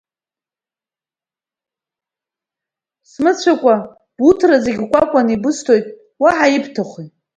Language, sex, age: Abkhazian, female, 30-39